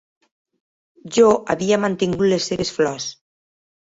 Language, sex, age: Catalan, female, 40-49